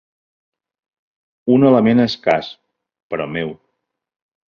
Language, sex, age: Catalan, male, 40-49